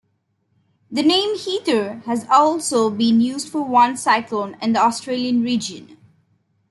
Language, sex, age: English, female, under 19